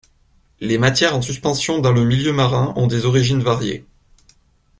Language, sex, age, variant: French, male, 19-29, Français de métropole